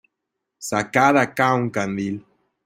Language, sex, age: Spanish, male, under 19